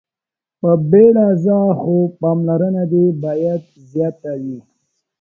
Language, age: Pashto, 30-39